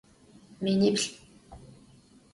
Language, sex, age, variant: Adyghe, female, 50-59, Адыгабзэ (Кирил, пстэумэ зэдыряе)